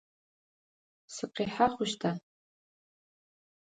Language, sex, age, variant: Adyghe, female, 19-29, Адыгабзэ (Кирил, пстэумэ зэдыряе)